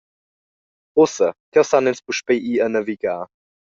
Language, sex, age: Romansh, male, under 19